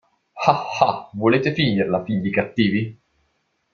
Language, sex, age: Italian, male, 19-29